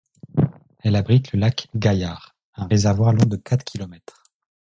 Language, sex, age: French, male, 30-39